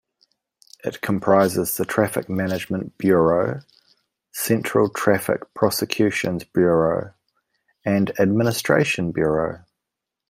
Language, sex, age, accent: English, male, 30-39, New Zealand English